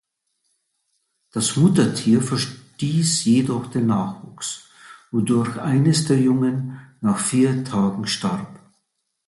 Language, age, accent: German, 70-79, Deutschland Deutsch